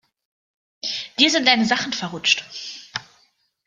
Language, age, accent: German, 19-29, Deutschland Deutsch